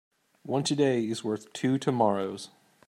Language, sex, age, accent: English, male, 30-39, United States English